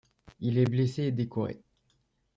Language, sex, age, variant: French, male, under 19, Français de métropole